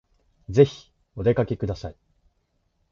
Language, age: Japanese, 19-29